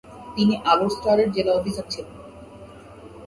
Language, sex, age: Bengali, male, 19-29